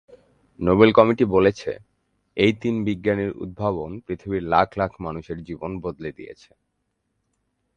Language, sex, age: Bengali, male, 19-29